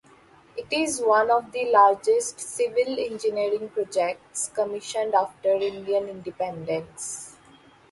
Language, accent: English, India and South Asia (India, Pakistan, Sri Lanka)